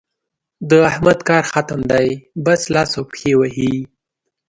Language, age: Pashto, 19-29